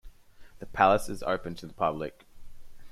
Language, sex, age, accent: English, male, 19-29, Australian English